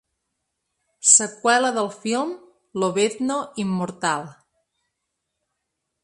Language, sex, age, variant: Catalan, female, 40-49, Central